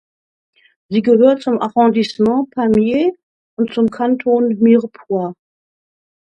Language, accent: German, Deutschland Deutsch